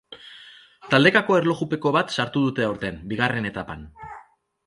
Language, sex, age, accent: Basque, male, 30-39, Erdialdekoa edo Nafarra (Gipuzkoa, Nafarroa)